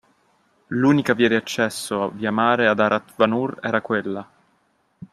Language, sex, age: Italian, male, 19-29